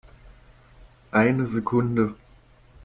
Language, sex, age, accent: German, male, 30-39, Deutschland Deutsch